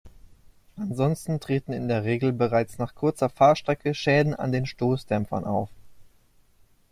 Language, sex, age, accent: German, male, 19-29, Deutschland Deutsch